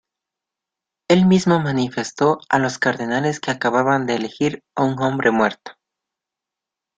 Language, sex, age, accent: Spanish, male, 19-29, Andino-Pacífico: Colombia, Perú, Ecuador, oeste de Bolivia y Venezuela andina